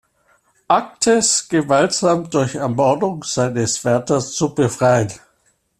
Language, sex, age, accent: German, male, 60-69, Deutschland Deutsch